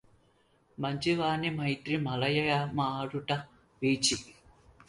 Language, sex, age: Telugu, male, 19-29